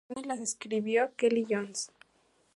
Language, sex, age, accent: Spanish, female, 19-29, México